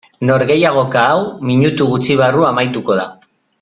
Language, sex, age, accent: Basque, male, 40-49, Mendebalekoa (Araba, Bizkaia, Gipuzkoako mendebaleko herri batzuk)